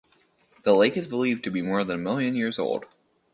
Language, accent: English, United States English